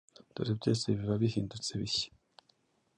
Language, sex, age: Kinyarwanda, male, 19-29